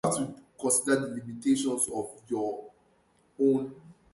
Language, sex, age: English, male, 30-39